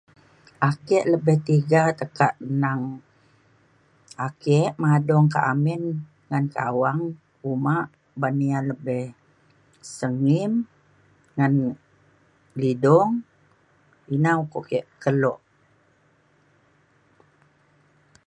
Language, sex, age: Mainstream Kenyah, female, 60-69